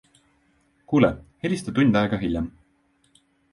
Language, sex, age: Estonian, male, 19-29